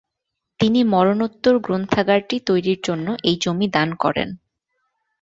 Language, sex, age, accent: Bengali, female, 19-29, প্রমিত বাংলা